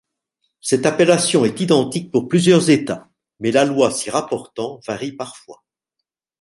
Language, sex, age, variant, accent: French, male, 60-69, Français d'Europe, Français de Belgique